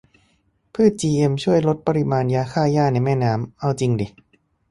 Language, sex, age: Thai, male, 30-39